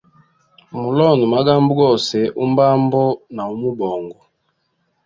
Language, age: Hemba, 19-29